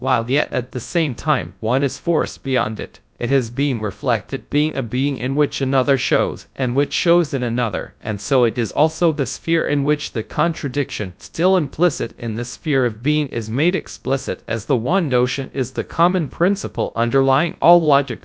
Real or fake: fake